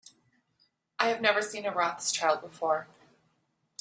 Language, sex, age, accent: English, female, 19-29, United States English